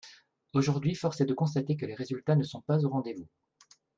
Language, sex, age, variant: French, male, 40-49, Français de métropole